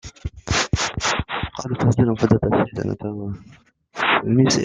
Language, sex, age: French, male, 19-29